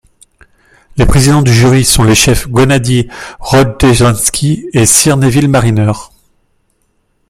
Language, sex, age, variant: French, male, 30-39, Français de métropole